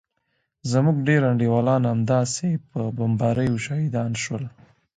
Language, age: Pashto, 19-29